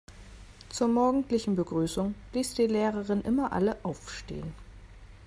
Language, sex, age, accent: German, female, 19-29, Deutschland Deutsch